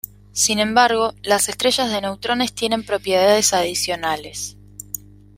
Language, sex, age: Spanish, female, 19-29